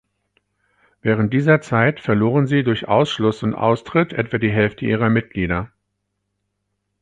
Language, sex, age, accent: German, male, 40-49, Deutschland Deutsch